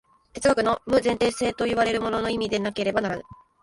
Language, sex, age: Japanese, female, under 19